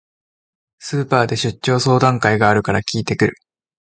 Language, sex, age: Japanese, male, 19-29